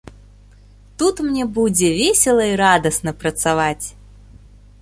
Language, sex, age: Belarusian, female, 30-39